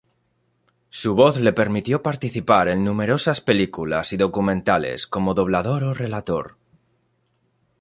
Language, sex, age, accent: Spanish, male, 19-29, España: Norte peninsular (Asturias, Castilla y León, Cantabria, País Vasco, Navarra, Aragón, La Rioja, Guadalajara, Cuenca)